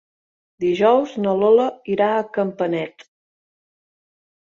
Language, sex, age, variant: Catalan, female, 30-39, Central